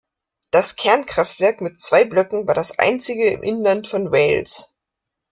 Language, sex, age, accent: German, female, 19-29, Deutschland Deutsch